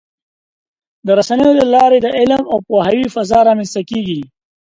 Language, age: Pashto, 19-29